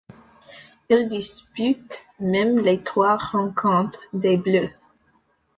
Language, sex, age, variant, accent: French, female, 19-29, Français d'Amérique du Nord, Français des États-Unis